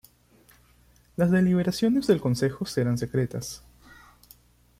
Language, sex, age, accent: Spanish, male, 19-29, Andino-Pacífico: Colombia, Perú, Ecuador, oeste de Bolivia y Venezuela andina